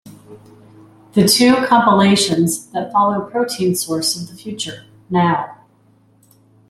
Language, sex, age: English, female, 50-59